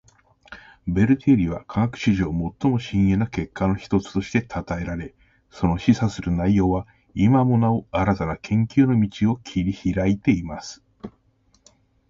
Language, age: Japanese, 40-49